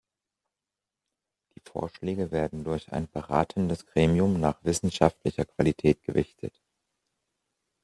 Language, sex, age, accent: German, male, 40-49, Deutschland Deutsch